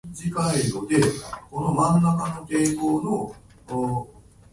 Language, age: Japanese, 19-29